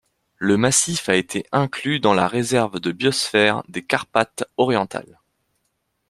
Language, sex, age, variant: French, male, 30-39, Français de métropole